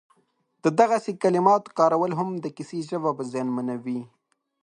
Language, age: Pashto, 19-29